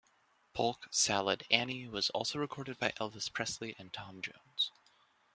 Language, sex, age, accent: English, male, 19-29, United States English